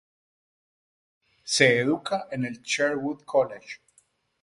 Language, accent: Spanish, Andino-Pacífico: Colombia, Perú, Ecuador, oeste de Bolivia y Venezuela andina